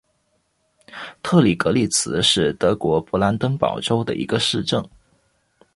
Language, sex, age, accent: Chinese, male, 19-29, 出生地：福建省